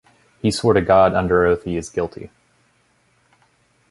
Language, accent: English, United States English